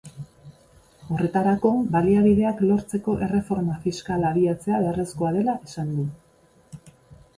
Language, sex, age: Basque, female, 40-49